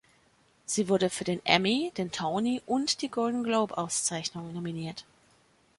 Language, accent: German, Deutschland Deutsch